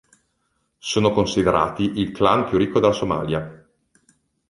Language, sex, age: Italian, male, 30-39